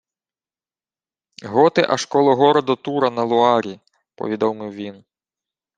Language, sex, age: Ukrainian, male, 19-29